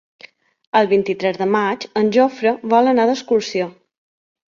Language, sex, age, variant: Catalan, female, 30-39, Balear